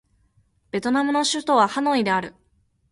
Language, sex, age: Japanese, female, 19-29